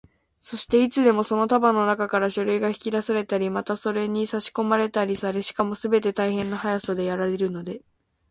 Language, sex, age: Japanese, female, 19-29